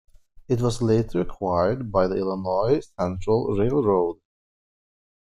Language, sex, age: English, male, 19-29